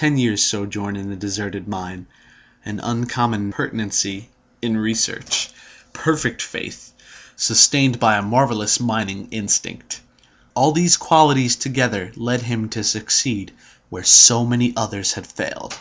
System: none